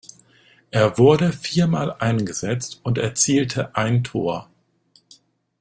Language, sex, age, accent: German, male, 50-59, Deutschland Deutsch